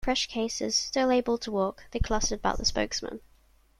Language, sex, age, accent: English, female, under 19, England English